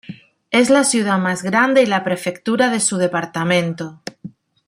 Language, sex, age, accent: Spanish, female, 40-49, España: Islas Canarias